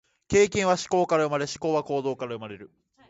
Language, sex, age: Japanese, male, under 19